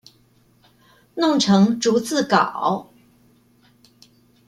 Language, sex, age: Chinese, female, 60-69